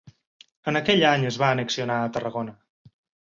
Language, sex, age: Catalan, male, 30-39